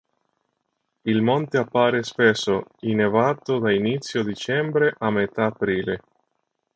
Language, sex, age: Italian, male, 30-39